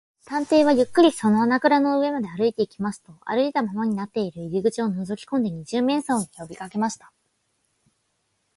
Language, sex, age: Japanese, female, 19-29